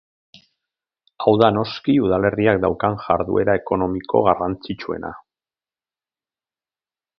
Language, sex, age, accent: Basque, male, 40-49, Erdialdekoa edo Nafarra (Gipuzkoa, Nafarroa)